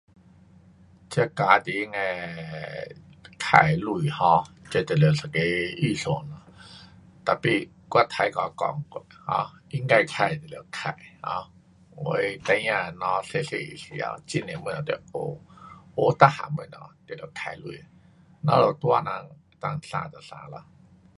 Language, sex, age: Pu-Xian Chinese, male, 50-59